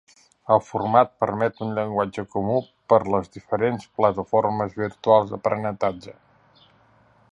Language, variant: Catalan, Central